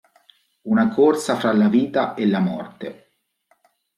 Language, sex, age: Italian, male, 40-49